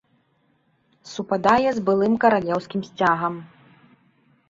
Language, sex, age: Belarusian, female, 19-29